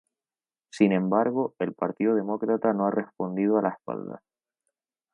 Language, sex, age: Spanish, male, 19-29